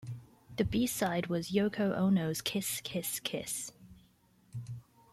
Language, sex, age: English, female, 19-29